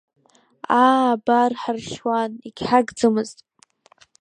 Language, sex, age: Abkhazian, female, under 19